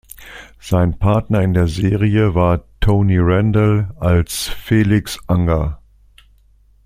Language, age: German, 60-69